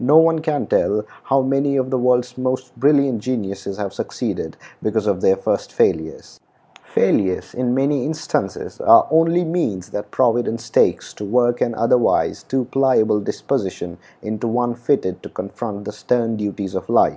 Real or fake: real